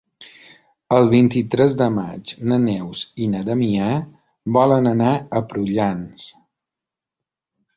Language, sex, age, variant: Catalan, male, 50-59, Balear